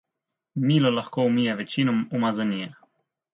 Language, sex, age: Slovenian, male, 19-29